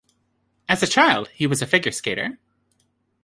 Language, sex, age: English, female, 30-39